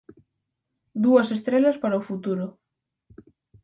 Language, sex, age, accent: Galician, female, 19-29, Atlántico (seseo e gheada)